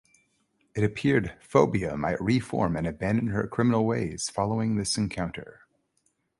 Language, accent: English, United States English